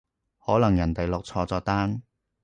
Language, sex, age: Cantonese, male, 30-39